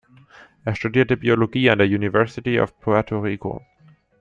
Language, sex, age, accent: German, male, under 19, Deutschland Deutsch